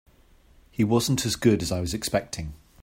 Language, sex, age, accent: English, male, 40-49, England English